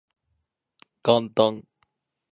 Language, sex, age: Japanese, male, 19-29